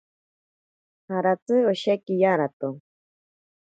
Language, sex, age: Ashéninka Perené, female, 30-39